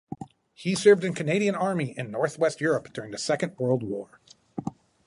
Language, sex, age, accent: English, male, 40-49, United States English